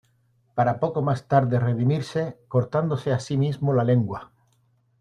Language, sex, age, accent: Spanish, male, 50-59, España: Sur peninsular (Andalucia, Extremadura, Murcia)